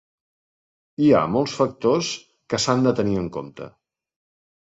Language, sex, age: Catalan, male, 50-59